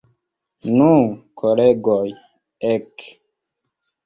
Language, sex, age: Esperanto, male, 19-29